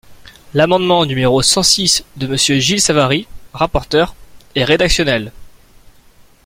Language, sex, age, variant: French, male, 19-29, Français de métropole